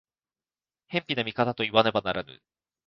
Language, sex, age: Japanese, male, 19-29